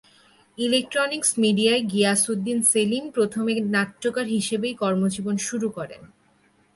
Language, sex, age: Bengali, female, 19-29